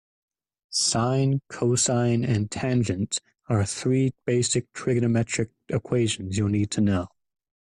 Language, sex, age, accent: English, male, 19-29, United States English